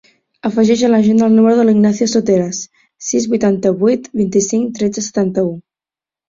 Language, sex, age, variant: Catalan, female, 19-29, Central